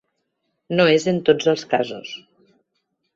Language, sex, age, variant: Catalan, female, 40-49, Nord-Occidental